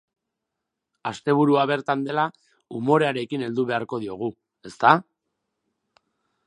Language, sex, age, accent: Basque, male, 19-29, Erdialdekoa edo Nafarra (Gipuzkoa, Nafarroa)